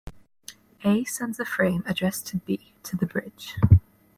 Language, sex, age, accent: English, female, 19-29, Irish English